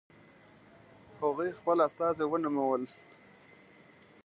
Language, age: Pashto, 19-29